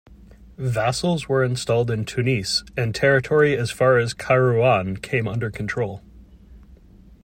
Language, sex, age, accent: English, male, 30-39, United States English